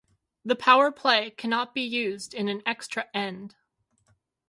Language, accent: English, United States English